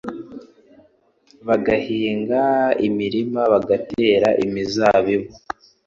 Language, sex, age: Kinyarwanda, male, 19-29